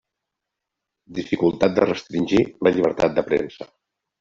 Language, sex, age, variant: Catalan, male, 50-59, Central